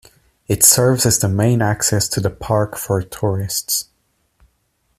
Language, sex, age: English, male, 19-29